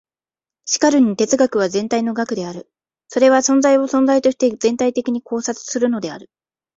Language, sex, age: Japanese, female, 19-29